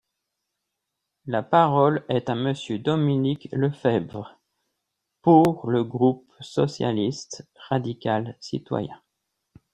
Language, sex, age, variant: French, male, 40-49, Français de métropole